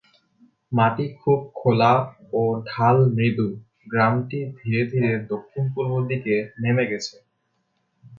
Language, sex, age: Bengali, male, 19-29